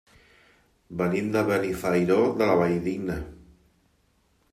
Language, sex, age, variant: Catalan, male, 50-59, Central